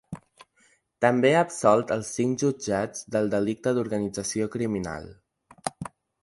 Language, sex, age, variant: Catalan, male, under 19, Central